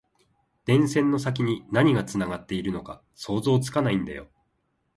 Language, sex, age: Japanese, male, 19-29